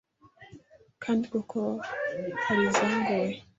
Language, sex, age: Kinyarwanda, female, 30-39